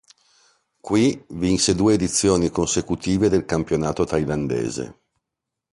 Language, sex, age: Italian, male, 50-59